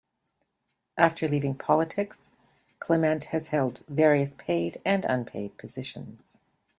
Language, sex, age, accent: English, female, 60-69, Canadian English